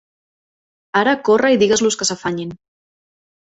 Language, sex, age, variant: Catalan, female, 30-39, Central